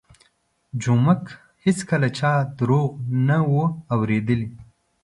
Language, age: Pashto, 19-29